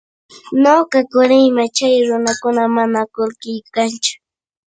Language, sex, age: Puno Quechua, female, under 19